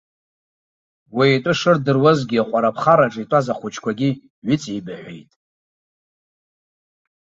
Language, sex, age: Abkhazian, male, 50-59